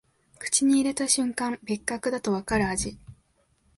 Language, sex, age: Japanese, female, 19-29